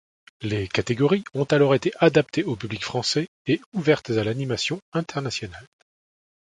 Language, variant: French, Français de métropole